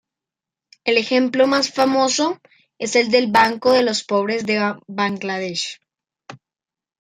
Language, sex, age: Spanish, male, under 19